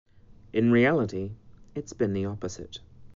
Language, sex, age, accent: English, male, 30-39, Canadian English